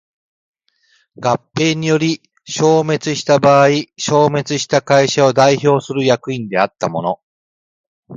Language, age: Japanese, 50-59